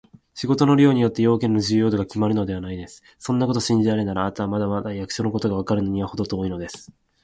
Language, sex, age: Japanese, male, 19-29